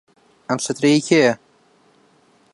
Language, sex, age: Central Kurdish, male, 19-29